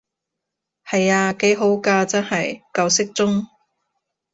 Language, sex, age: Cantonese, female, 19-29